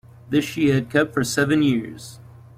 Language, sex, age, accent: English, female, 19-29, United States English